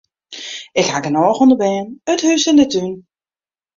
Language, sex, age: Western Frisian, female, 30-39